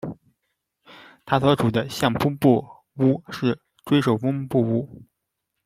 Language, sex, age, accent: Chinese, male, 19-29, 出生地：江苏省